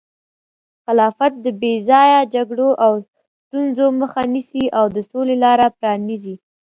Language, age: Pashto, 30-39